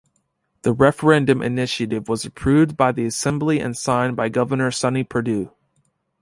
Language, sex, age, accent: English, male, 19-29, United States English